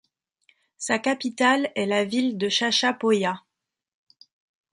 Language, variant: French, Français de métropole